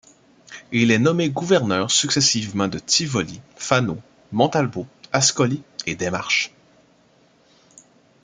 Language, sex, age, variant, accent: French, male, 30-39, Français d'Amérique du Nord, Français du Canada